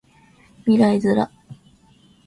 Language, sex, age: Japanese, female, under 19